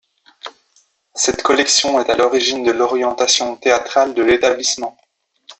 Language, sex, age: French, male, under 19